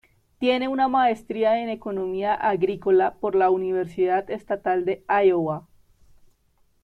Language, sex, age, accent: Spanish, female, 19-29, Andino-Pacífico: Colombia, Perú, Ecuador, oeste de Bolivia y Venezuela andina